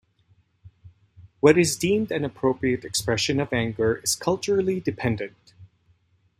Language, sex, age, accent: English, male, 40-49, Canadian English